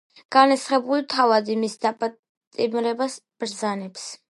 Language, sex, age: Georgian, female, under 19